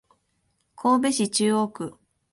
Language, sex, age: Japanese, female, 19-29